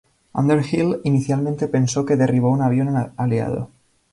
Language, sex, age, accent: Spanish, male, 19-29, España: Centro-Sur peninsular (Madrid, Toledo, Castilla-La Mancha)